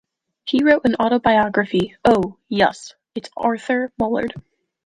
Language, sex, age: English, female, 19-29